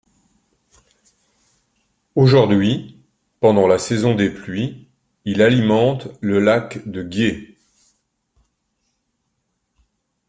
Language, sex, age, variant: French, male, 50-59, Français de métropole